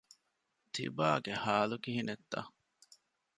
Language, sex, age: Divehi, male, 30-39